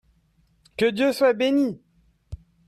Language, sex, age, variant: French, male, 30-39, Français de métropole